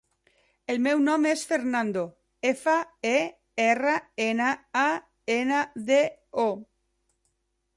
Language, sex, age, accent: Catalan, female, 40-49, valencià